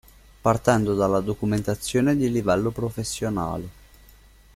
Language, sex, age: Italian, male, 19-29